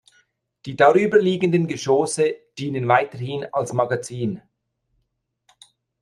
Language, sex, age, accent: German, male, 50-59, Schweizerdeutsch